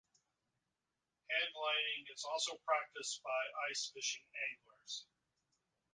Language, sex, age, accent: English, male, 50-59, United States English